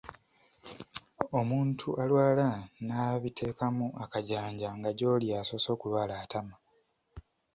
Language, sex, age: Ganda, male, 19-29